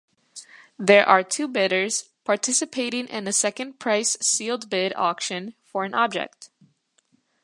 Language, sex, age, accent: English, female, under 19, United States English